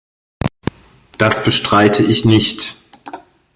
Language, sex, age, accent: German, female, 50-59, Deutschland Deutsch